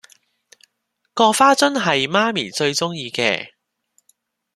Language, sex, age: Cantonese, male, 30-39